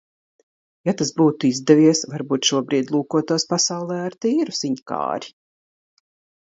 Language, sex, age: Latvian, female, 60-69